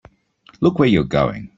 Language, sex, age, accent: English, male, 30-39, England English